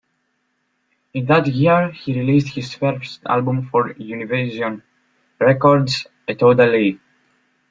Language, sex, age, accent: English, male, 19-29, United States English